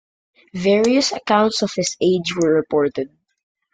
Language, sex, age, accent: English, male, under 19, Filipino